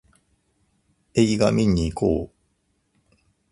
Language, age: Japanese, 50-59